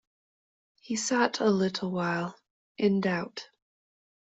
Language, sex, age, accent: English, female, 30-39, Canadian English